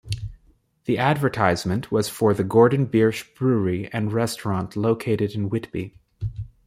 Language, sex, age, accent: English, male, 19-29, United States English